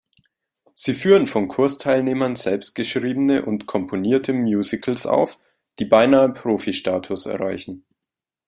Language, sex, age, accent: German, male, 19-29, Deutschland Deutsch